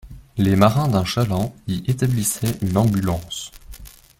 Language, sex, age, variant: French, male, 19-29, Français de métropole